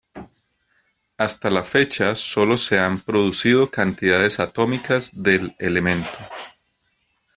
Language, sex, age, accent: Spanish, male, 40-49, Andino-Pacífico: Colombia, Perú, Ecuador, oeste de Bolivia y Venezuela andina